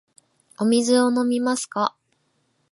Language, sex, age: Japanese, female, 19-29